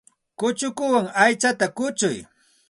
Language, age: Santa Ana de Tusi Pasco Quechua, 40-49